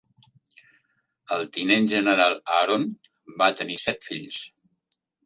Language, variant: Catalan, Central